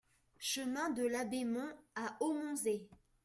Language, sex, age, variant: French, male, 30-39, Français de métropole